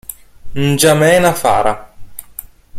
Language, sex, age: Italian, male, 30-39